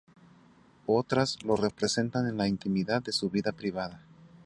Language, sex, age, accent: Spanish, male, 30-39, México